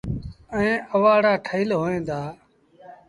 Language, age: Sindhi Bhil, 40-49